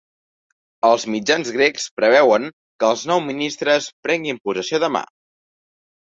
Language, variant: Catalan, Central